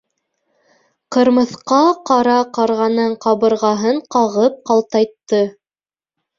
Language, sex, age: Bashkir, female, 19-29